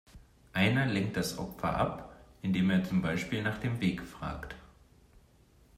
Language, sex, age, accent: German, male, 19-29, Deutschland Deutsch